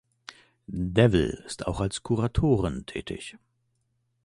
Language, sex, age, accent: German, male, 19-29, Deutschland Deutsch